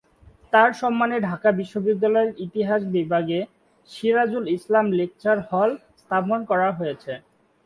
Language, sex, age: Bengali, male, 19-29